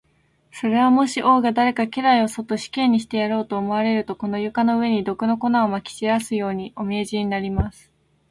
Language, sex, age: Japanese, female, 19-29